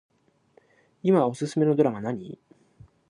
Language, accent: Japanese, 日本人